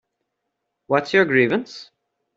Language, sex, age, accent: English, male, under 19, United States English